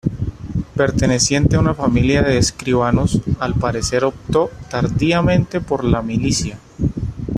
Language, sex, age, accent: Spanish, male, 30-39, Andino-Pacífico: Colombia, Perú, Ecuador, oeste de Bolivia y Venezuela andina